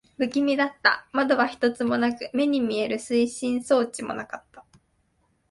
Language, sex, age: Japanese, female, 19-29